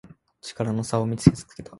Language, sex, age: Japanese, male, 19-29